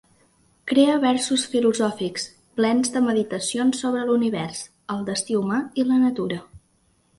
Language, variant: Catalan, Central